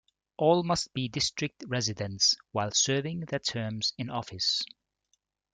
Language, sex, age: English, male, 30-39